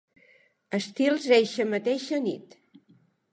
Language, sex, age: Catalan, female, 70-79